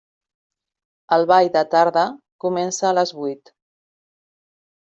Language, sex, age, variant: Catalan, female, 40-49, Central